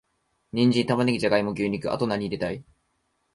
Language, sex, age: Japanese, male, 19-29